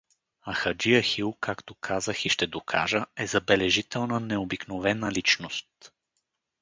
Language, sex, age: Bulgarian, male, 30-39